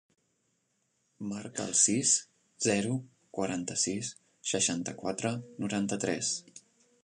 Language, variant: Catalan, Central